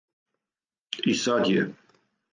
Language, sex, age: Serbian, male, 50-59